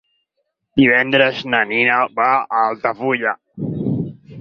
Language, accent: Catalan, nord-oriental